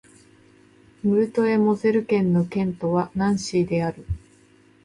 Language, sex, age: Japanese, female, 30-39